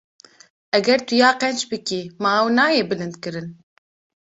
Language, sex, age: Kurdish, female, 19-29